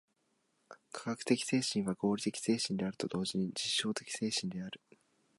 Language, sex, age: Japanese, male, 19-29